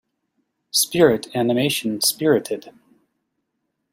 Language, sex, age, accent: English, male, 40-49, United States English